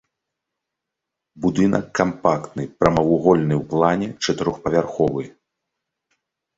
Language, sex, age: Belarusian, male, 30-39